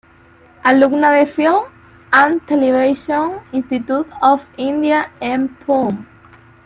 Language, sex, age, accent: Spanish, female, 19-29, América central